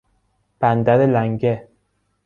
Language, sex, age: Persian, male, 19-29